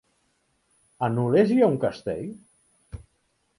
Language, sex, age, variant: Catalan, male, 50-59, Central